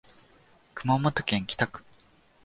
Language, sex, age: Japanese, male, 19-29